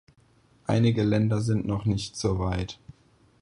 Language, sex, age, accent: German, male, 19-29, Deutschland Deutsch